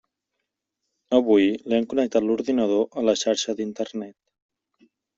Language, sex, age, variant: Catalan, male, 19-29, Central